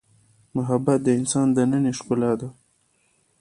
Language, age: Pashto, 19-29